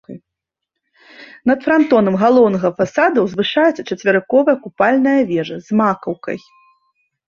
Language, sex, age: Belarusian, female, 30-39